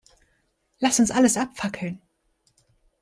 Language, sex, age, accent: German, female, under 19, Deutschland Deutsch